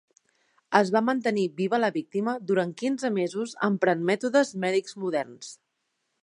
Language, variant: Catalan, Nord-Occidental